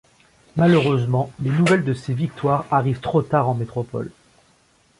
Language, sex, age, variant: French, male, 50-59, Français de métropole